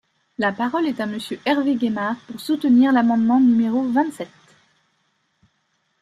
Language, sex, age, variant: French, female, 30-39, Français de métropole